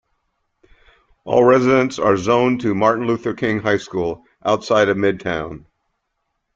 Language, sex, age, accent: English, male, 70-79, United States English